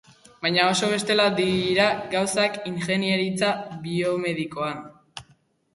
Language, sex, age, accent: Basque, female, 90+, Erdialdekoa edo Nafarra (Gipuzkoa, Nafarroa)